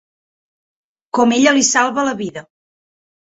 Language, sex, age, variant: Catalan, female, 19-29, Central